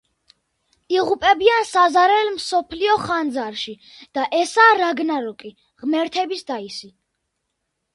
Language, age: Georgian, under 19